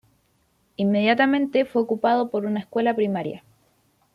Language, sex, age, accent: Spanish, female, under 19, Chileno: Chile, Cuyo